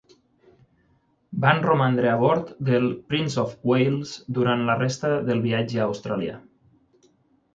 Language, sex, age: Catalan, male, 30-39